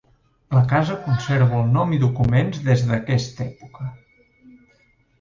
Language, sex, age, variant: Catalan, male, 40-49, Central